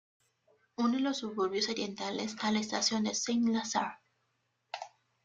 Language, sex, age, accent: Spanish, female, 19-29, México